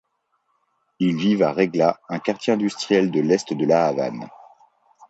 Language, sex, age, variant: French, male, 30-39, Français de métropole